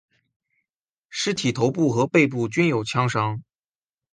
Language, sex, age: Chinese, male, 19-29